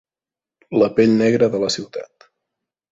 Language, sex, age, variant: Catalan, male, 19-29, Central